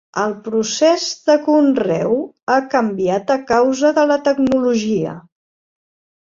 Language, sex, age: Catalan, female, 40-49